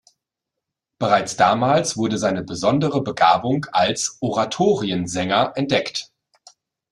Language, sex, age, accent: German, male, 40-49, Deutschland Deutsch